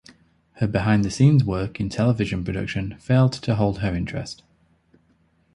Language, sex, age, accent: English, male, 19-29, England English